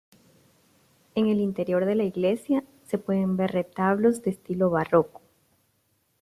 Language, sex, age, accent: Spanish, female, 30-39, América central